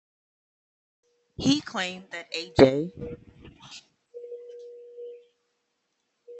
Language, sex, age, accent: English, female, 30-39, United States English